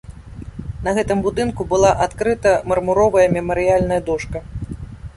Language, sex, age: Belarusian, female, 40-49